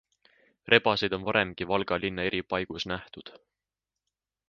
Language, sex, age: Estonian, male, 19-29